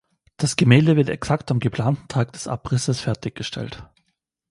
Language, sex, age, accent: German, male, 30-39, Österreichisches Deutsch